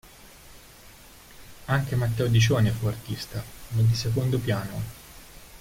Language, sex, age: Italian, male, 30-39